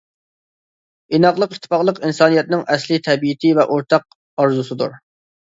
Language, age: Uyghur, 19-29